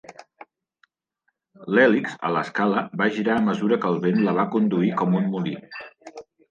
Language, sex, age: Catalan, male, 50-59